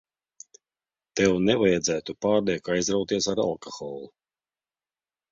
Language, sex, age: Latvian, male, 60-69